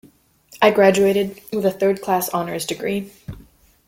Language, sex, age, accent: English, female, 30-39, United States English